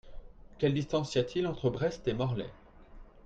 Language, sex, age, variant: French, male, 30-39, Français de métropole